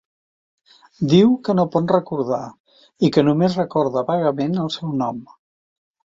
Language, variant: Catalan, Central